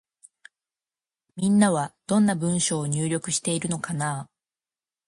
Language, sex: Japanese, female